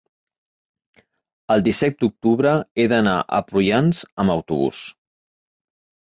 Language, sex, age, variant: Catalan, male, 50-59, Central